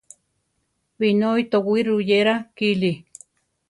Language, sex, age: Central Tarahumara, female, 50-59